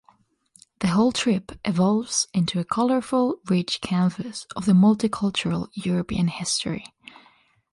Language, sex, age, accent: English, female, 19-29, United States English